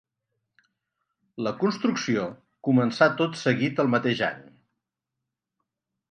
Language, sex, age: Catalan, male, 50-59